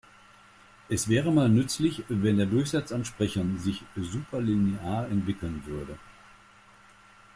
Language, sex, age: German, male, 60-69